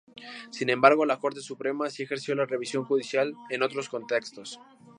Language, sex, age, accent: Spanish, male, under 19, México